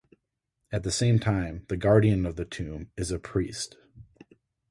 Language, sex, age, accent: English, male, 30-39, United States English